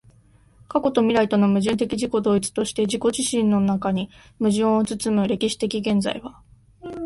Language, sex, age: Japanese, female, 19-29